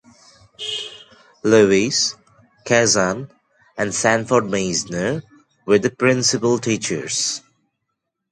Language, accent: English, India and South Asia (India, Pakistan, Sri Lanka)